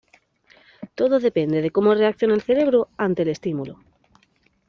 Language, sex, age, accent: Spanish, female, 30-39, España: Norte peninsular (Asturias, Castilla y León, Cantabria, País Vasco, Navarra, Aragón, La Rioja, Guadalajara, Cuenca)